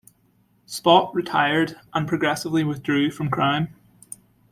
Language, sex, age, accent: English, male, 19-29, Irish English